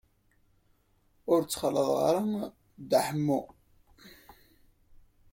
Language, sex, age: Kabyle, male, 19-29